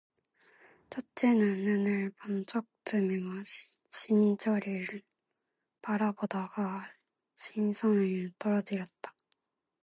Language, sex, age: Korean, female, 19-29